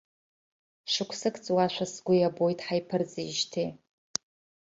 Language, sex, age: Abkhazian, female, 40-49